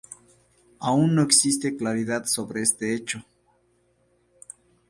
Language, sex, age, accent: Spanish, male, 19-29, México